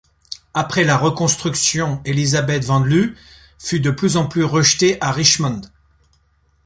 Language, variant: French, Français de métropole